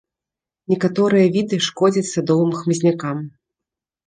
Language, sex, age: Belarusian, female, 30-39